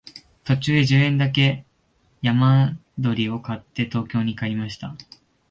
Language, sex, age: Japanese, male, 19-29